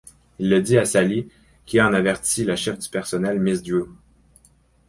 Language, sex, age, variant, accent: French, male, 30-39, Français d'Amérique du Nord, Français du Canada